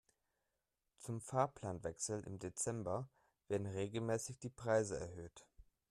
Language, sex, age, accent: German, male, 19-29, Deutschland Deutsch